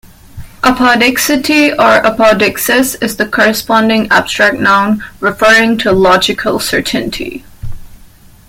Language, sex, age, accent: English, female, 19-29, India and South Asia (India, Pakistan, Sri Lanka)